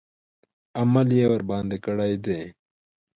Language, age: Pashto, 19-29